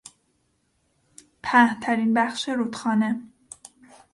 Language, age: Persian, 30-39